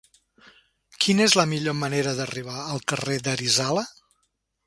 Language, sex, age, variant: Catalan, male, 60-69, Septentrional